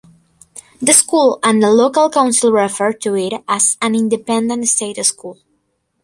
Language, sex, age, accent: English, female, under 19, England English